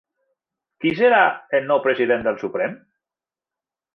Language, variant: Catalan, Central